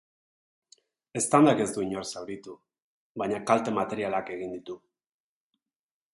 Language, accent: Basque, Mendebalekoa (Araba, Bizkaia, Gipuzkoako mendebaleko herri batzuk)